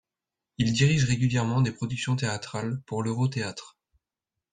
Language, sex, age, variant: French, male, 19-29, Français de métropole